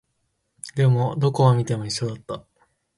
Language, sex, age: Japanese, male, 19-29